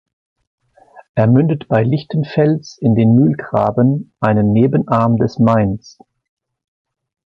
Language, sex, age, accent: German, male, 50-59, Deutschland Deutsch